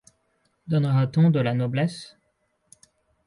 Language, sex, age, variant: French, male, 30-39, Français de métropole